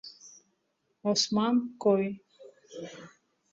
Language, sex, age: Abkhazian, female, 30-39